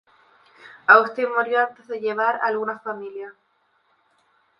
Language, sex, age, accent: Spanish, female, 19-29, España: Islas Canarias